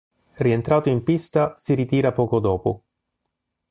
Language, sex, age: Italian, male, 40-49